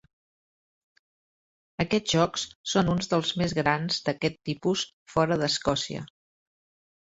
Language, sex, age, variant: Catalan, female, 50-59, Central